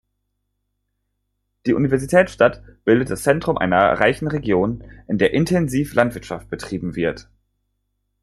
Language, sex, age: German, male, 19-29